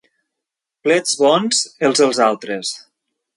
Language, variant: Catalan, Nord-Occidental